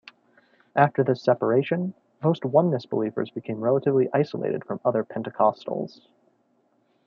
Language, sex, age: English, male, 19-29